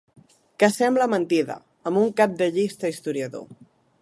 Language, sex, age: Catalan, male, 19-29